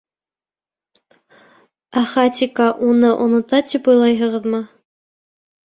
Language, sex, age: Bashkir, female, 19-29